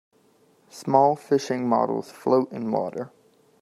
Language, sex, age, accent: English, male, under 19, United States English